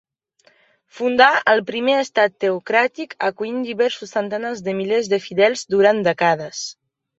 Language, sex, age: Catalan, female, 19-29